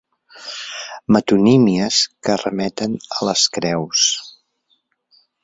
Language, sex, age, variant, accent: Catalan, male, 60-69, Central, central